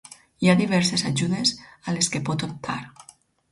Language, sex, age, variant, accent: Catalan, female, 40-49, Alacantí, valencià